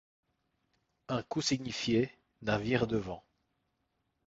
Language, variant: French, Français de métropole